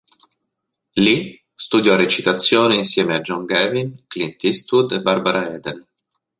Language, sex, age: Italian, male, 30-39